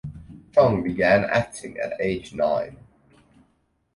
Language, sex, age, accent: English, male, 19-29, Southern African (South Africa, Zimbabwe, Namibia)